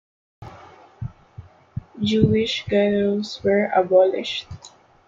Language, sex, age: English, female, under 19